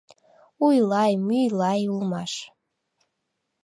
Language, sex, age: Mari, female, 19-29